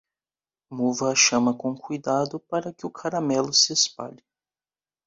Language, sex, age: Portuguese, male, 19-29